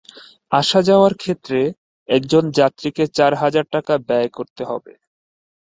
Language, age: Bengali, 30-39